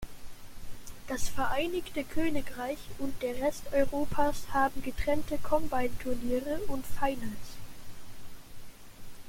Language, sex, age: German, male, under 19